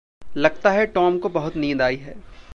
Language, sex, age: Hindi, male, 19-29